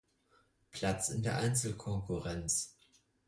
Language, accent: German, Deutschland Deutsch